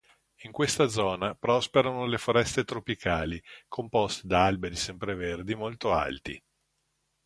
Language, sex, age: Italian, male, 50-59